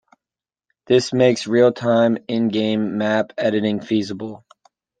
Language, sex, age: English, male, 19-29